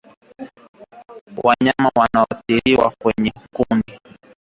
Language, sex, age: Swahili, male, 19-29